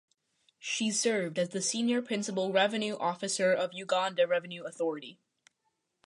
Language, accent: English, United States English